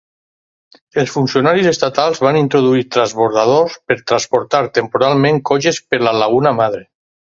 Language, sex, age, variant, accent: Catalan, male, 50-59, Valencià meridional, valencià